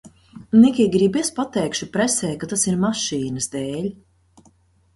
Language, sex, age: Latvian, female, 40-49